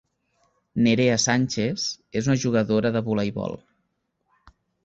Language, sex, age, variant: Catalan, male, 19-29, Central